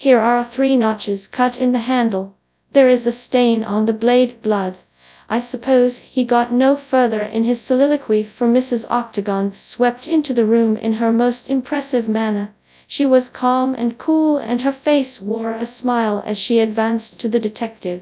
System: TTS, FastPitch